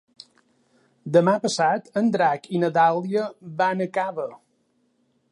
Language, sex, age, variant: Catalan, male, 40-49, Balear